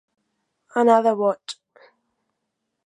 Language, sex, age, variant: Catalan, female, 19-29, Balear